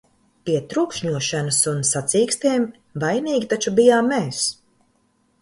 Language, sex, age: Latvian, female, 40-49